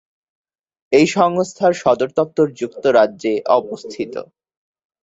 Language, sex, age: Bengali, male, 19-29